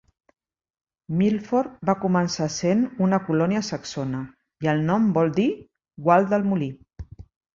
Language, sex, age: Catalan, female, 50-59